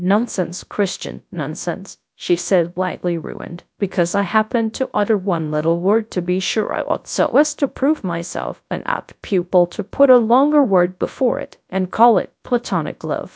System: TTS, GradTTS